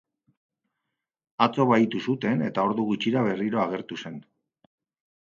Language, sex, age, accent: Basque, male, 40-49, Mendebalekoa (Araba, Bizkaia, Gipuzkoako mendebaleko herri batzuk)